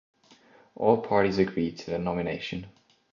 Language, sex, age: English, male, 19-29